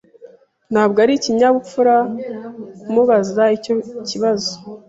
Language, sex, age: Kinyarwanda, female, 19-29